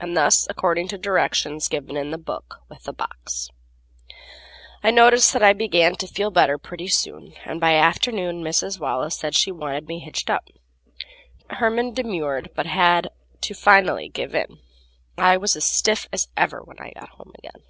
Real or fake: real